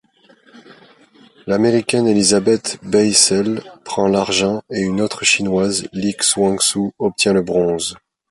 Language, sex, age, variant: French, male, 30-39, Français de métropole